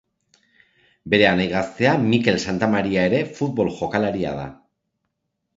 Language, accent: Basque, Erdialdekoa edo Nafarra (Gipuzkoa, Nafarroa)